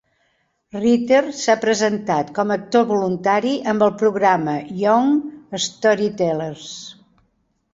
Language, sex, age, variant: Catalan, female, 70-79, Central